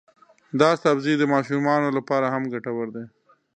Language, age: Pashto, 40-49